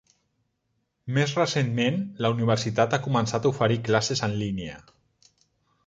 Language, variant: Catalan, Central